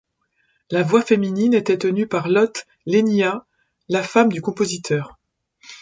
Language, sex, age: French, female, 50-59